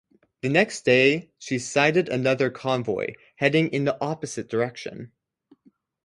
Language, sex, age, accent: English, male, under 19, United States English